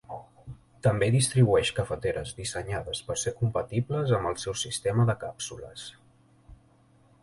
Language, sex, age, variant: Catalan, male, 19-29, Central